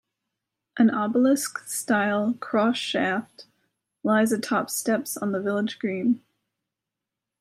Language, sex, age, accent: English, female, 30-39, United States English